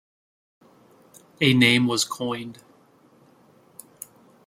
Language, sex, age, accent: English, male, 19-29, United States English